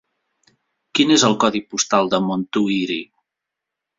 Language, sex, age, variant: Catalan, male, 30-39, Central